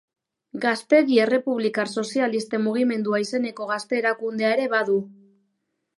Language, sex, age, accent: Basque, female, 19-29, Mendebalekoa (Araba, Bizkaia, Gipuzkoako mendebaleko herri batzuk)